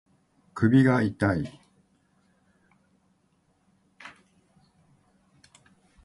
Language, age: Japanese, 60-69